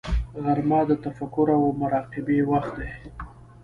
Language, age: Pashto, 19-29